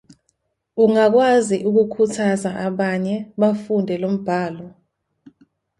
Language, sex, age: Zulu, female, 19-29